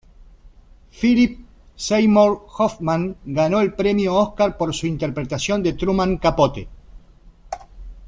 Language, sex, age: Spanish, male, 40-49